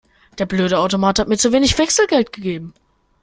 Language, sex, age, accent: German, male, under 19, Deutschland Deutsch